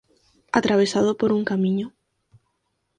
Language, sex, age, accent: Galician, female, under 19, Normativo (estándar)